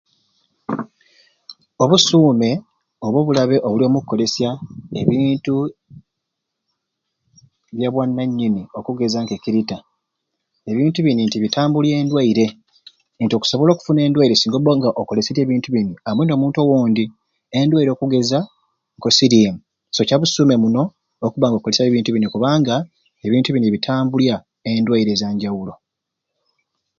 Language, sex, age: Ruuli, male, 30-39